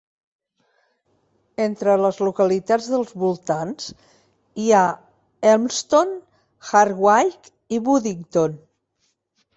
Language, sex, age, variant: Catalan, female, 60-69, Central